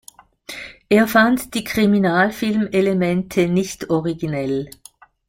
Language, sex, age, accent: German, female, 60-69, Schweizerdeutsch